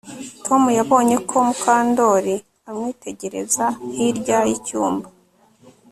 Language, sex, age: Kinyarwanda, female, 19-29